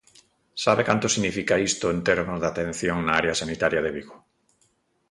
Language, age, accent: Galician, 50-59, Atlántico (seseo e gheada)